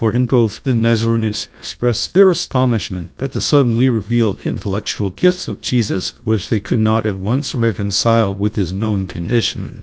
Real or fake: fake